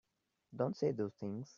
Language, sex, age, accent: English, male, under 19, India and South Asia (India, Pakistan, Sri Lanka)